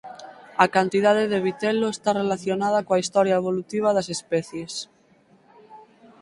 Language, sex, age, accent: Galician, female, 19-29, Atlántico (seseo e gheada)